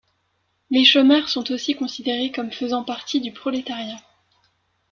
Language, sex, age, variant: French, female, 19-29, Français de métropole